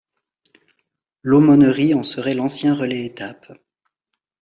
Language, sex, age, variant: French, male, 30-39, Français de métropole